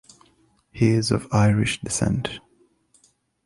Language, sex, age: English, male, 19-29